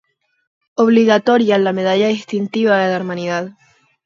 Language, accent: Spanish, Caribe: Cuba, Venezuela, Puerto Rico, República Dominicana, Panamá, Colombia caribeña, México caribeño, Costa del golfo de México